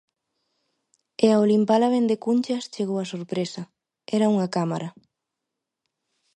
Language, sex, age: Galician, female, 19-29